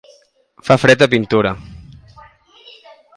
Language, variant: Catalan, Balear